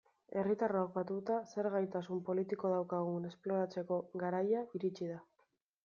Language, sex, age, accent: Basque, female, 19-29, Mendebalekoa (Araba, Bizkaia, Gipuzkoako mendebaleko herri batzuk)